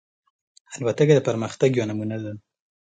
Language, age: Pashto, 19-29